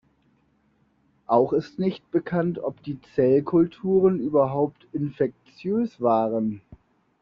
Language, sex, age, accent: German, male, 30-39, Deutschland Deutsch